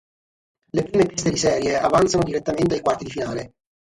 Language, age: Italian, 40-49